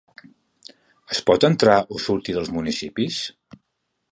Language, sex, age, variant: Catalan, male, 50-59, Central